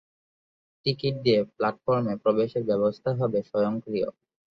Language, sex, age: Bengali, male, 19-29